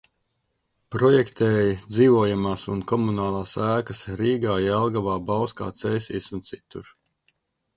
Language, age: Latvian, 40-49